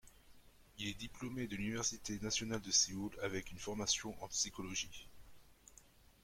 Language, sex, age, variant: French, male, 19-29, Français de métropole